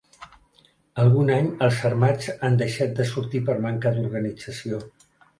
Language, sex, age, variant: Catalan, male, 70-79, Central